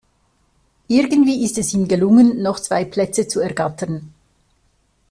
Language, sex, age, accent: German, female, 50-59, Schweizerdeutsch